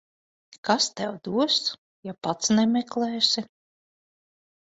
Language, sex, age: Latvian, female, 40-49